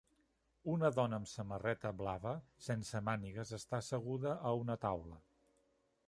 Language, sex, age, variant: Catalan, male, 50-59, Central